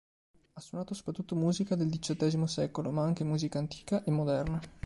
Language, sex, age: Italian, male, 19-29